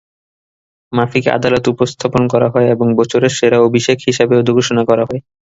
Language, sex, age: Bengali, male, 19-29